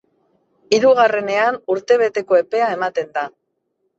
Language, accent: Basque, Mendebalekoa (Araba, Bizkaia, Gipuzkoako mendebaleko herri batzuk)